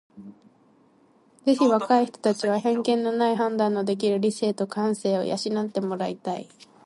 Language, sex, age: Japanese, female, 19-29